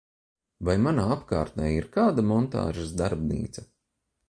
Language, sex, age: Latvian, male, 40-49